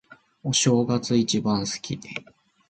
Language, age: Japanese, 30-39